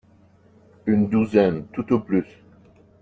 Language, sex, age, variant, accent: French, male, 50-59, Français d'Europe, Français de Belgique